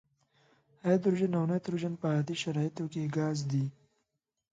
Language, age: Pashto, 19-29